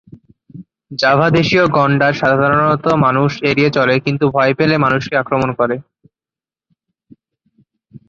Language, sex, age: Bengali, male, 19-29